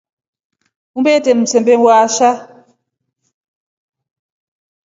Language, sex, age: Rombo, female, 30-39